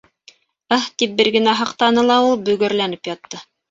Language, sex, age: Bashkir, female, 40-49